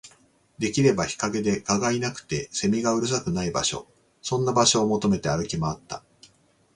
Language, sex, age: Japanese, male, 40-49